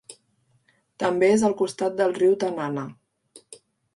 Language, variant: Catalan, Central